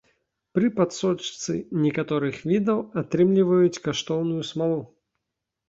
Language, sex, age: Belarusian, male, 19-29